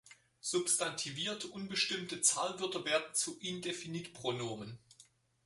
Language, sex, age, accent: German, male, 19-29, Deutschland Deutsch